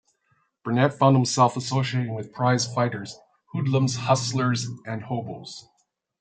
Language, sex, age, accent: English, male, 60-69, Canadian English